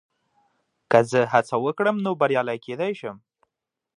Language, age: Pashto, 19-29